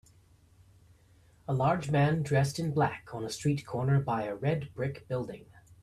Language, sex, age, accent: English, male, 30-39, United States English